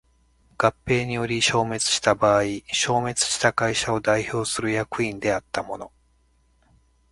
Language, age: Japanese, 50-59